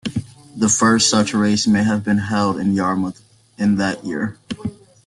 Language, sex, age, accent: English, female, 19-29, Australian English